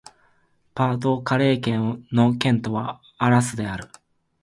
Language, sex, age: Japanese, male, under 19